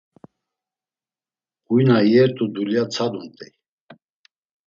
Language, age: Laz, 50-59